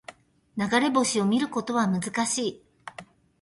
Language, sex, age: Japanese, female, 50-59